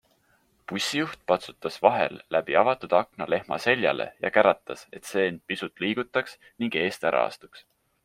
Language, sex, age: Estonian, male, 19-29